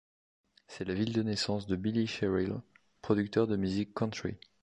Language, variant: French, Français de métropole